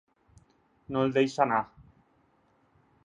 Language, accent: Catalan, Tortosí